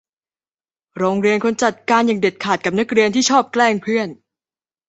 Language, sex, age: Thai, female, under 19